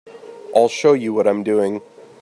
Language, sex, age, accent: English, male, 19-29, United States English